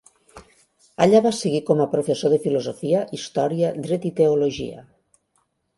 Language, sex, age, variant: Catalan, female, 50-59, Central